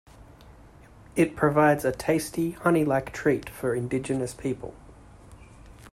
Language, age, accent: English, 30-39, Australian English